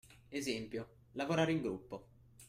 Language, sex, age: Italian, male, 19-29